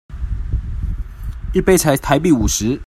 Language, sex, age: Chinese, male, 19-29